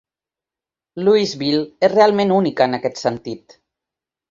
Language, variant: Catalan, Central